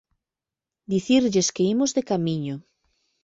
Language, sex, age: Galician, female, 30-39